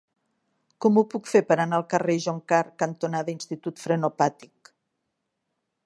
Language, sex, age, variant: Catalan, female, 60-69, Nord-Occidental